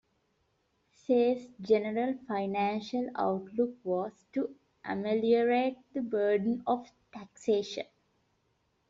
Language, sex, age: English, female, 19-29